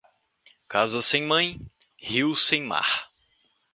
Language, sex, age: Portuguese, male, under 19